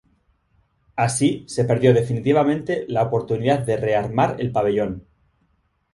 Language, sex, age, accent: Spanish, male, 30-39, España: Norte peninsular (Asturias, Castilla y León, Cantabria, País Vasco, Navarra, Aragón, La Rioja, Guadalajara, Cuenca)